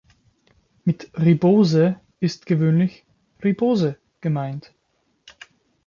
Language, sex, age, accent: German, male, 19-29, Österreichisches Deutsch